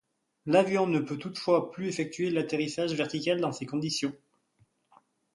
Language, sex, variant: French, male, Français de métropole